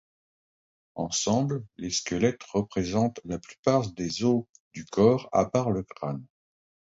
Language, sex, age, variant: French, male, 50-59, Français de métropole